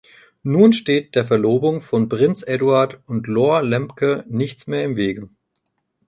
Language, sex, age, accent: German, male, 30-39, Deutschland Deutsch